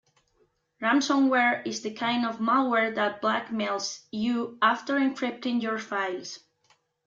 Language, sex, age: English, female, 19-29